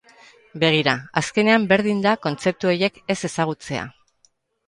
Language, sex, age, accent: Basque, female, 50-59, Erdialdekoa edo Nafarra (Gipuzkoa, Nafarroa)